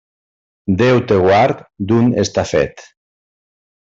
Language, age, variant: Catalan, 50-59, Central